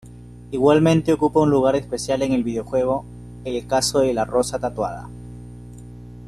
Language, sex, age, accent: Spanish, male, 19-29, Andino-Pacífico: Colombia, Perú, Ecuador, oeste de Bolivia y Venezuela andina